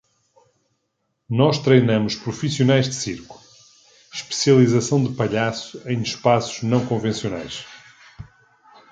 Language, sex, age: Portuguese, male, 40-49